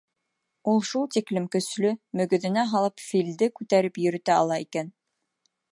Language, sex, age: Bashkir, female, 19-29